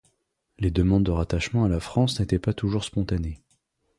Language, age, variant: French, 30-39, Français de métropole